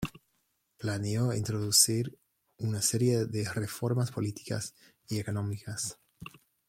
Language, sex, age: Spanish, male, 30-39